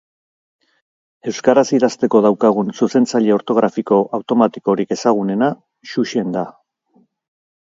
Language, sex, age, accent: Basque, male, 50-59, Erdialdekoa edo Nafarra (Gipuzkoa, Nafarroa)